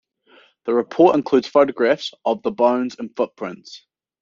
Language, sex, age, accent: English, male, 19-29, New Zealand English